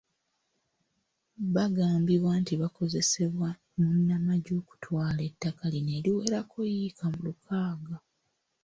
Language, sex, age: Ganda, female, 19-29